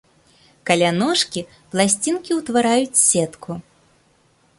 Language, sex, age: Belarusian, female, 30-39